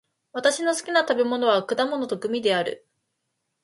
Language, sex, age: Japanese, female, under 19